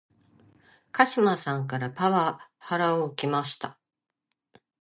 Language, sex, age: Japanese, female, 50-59